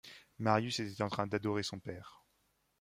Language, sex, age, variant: French, male, 30-39, Français de métropole